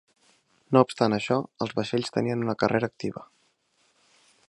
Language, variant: Catalan, Central